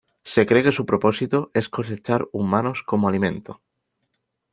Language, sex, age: Spanish, male, 19-29